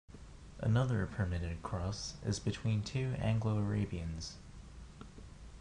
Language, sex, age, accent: English, male, under 19, United States English